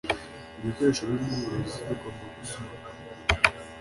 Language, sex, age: Kinyarwanda, male, under 19